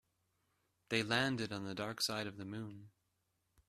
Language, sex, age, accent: English, male, 40-49, Canadian English